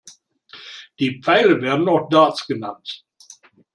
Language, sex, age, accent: German, male, 60-69, Deutschland Deutsch